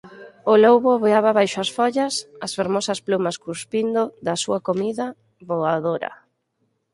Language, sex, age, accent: Galician, female, 40-49, Oriental (común en zona oriental)